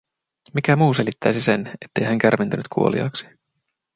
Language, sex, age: Finnish, male, 30-39